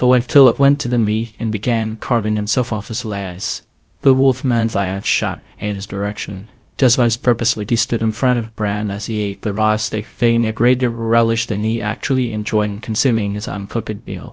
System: TTS, VITS